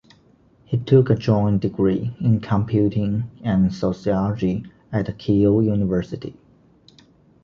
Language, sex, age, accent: English, male, 19-29, United States English